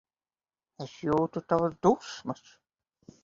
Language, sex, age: Latvian, female, 50-59